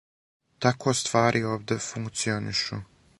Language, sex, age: Serbian, male, 19-29